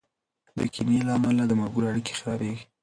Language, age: Pashto, under 19